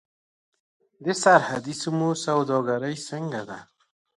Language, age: Pashto, 30-39